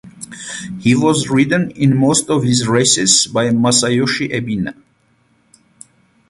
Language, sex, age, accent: English, male, 30-39, United States English; Australian English